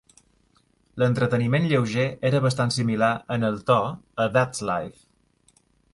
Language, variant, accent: Catalan, Balear, mallorquí